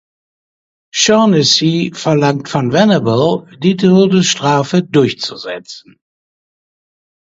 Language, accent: German, Deutschland Deutsch